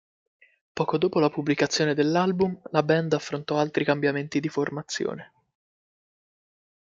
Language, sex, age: Italian, male, 19-29